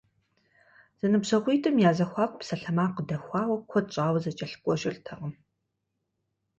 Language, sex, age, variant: Kabardian, female, 40-49, Адыгэбзэ (Къэбэрдей, Кирил, Урысей)